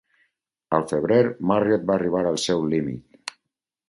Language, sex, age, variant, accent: Catalan, male, 50-59, Valencià meridional, valencià